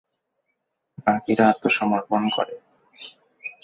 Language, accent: Bengali, Bangladeshi